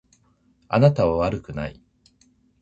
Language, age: Japanese, 40-49